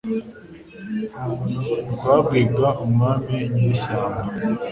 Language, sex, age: Kinyarwanda, male, 19-29